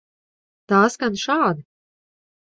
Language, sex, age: Latvian, female, 40-49